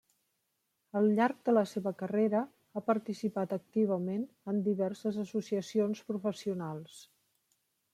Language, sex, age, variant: Catalan, female, 50-59, Central